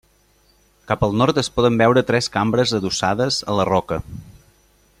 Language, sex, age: Catalan, male, 30-39